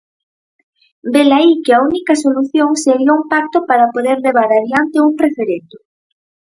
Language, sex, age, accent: Galician, female, under 19, Normativo (estándar)